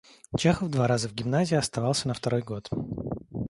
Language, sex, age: Russian, male, 19-29